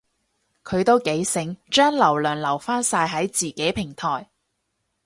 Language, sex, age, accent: Cantonese, female, 30-39, 广州音